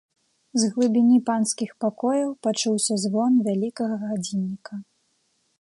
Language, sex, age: Belarusian, female, 19-29